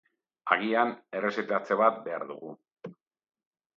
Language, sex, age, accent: Basque, male, 50-59, Erdialdekoa edo Nafarra (Gipuzkoa, Nafarroa)